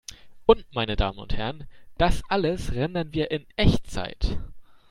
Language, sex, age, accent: German, male, 19-29, Deutschland Deutsch